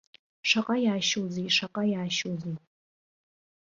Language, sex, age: Abkhazian, female, under 19